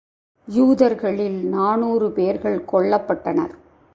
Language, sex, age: Tamil, female, 40-49